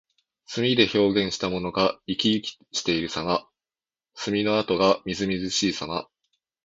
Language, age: Japanese, under 19